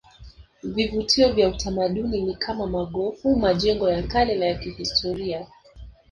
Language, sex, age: Swahili, female, 19-29